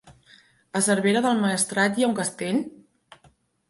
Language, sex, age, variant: Catalan, female, 19-29, Central